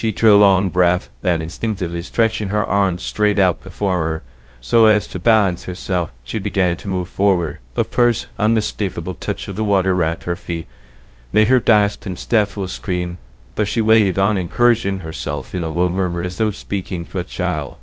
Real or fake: fake